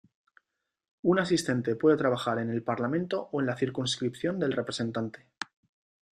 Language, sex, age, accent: Spanish, male, 19-29, España: Centro-Sur peninsular (Madrid, Toledo, Castilla-La Mancha)